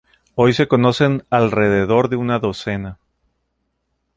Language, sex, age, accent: Spanish, male, 40-49, México